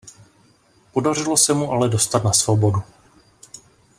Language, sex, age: Czech, male, 30-39